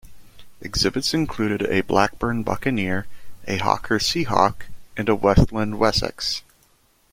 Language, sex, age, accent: English, male, 19-29, United States English